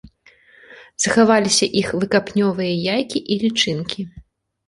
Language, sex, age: Belarusian, female, 19-29